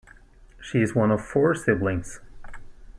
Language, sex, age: English, male, 19-29